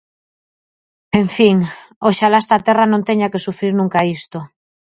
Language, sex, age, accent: Galician, female, 40-49, Normativo (estándar)